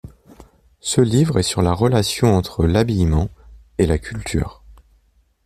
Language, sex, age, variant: French, male, 30-39, Français de métropole